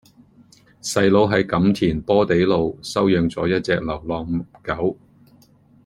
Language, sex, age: Cantonese, male, 50-59